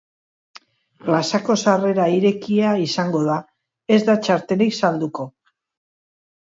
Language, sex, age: Basque, female, 60-69